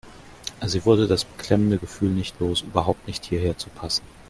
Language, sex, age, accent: German, male, 40-49, Deutschland Deutsch